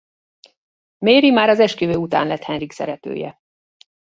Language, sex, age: Hungarian, female, 40-49